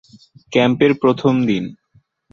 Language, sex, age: Bengali, male, 19-29